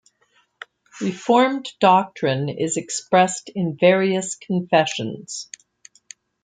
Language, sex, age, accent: English, female, 60-69, Canadian English